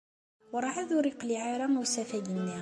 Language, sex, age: Kabyle, female, 30-39